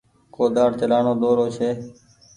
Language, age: Goaria, 19-29